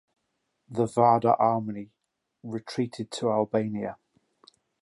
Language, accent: English, England English